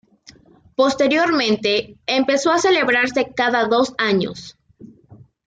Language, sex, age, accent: Spanish, female, under 19, México